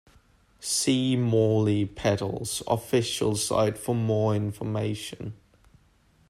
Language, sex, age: English, male, 19-29